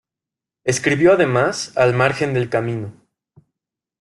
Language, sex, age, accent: Spanish, male, 19-29, México